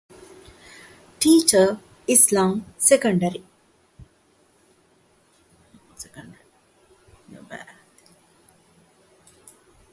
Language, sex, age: Divehi, female, 40-49